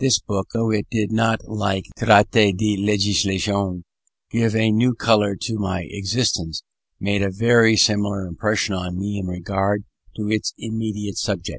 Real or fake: real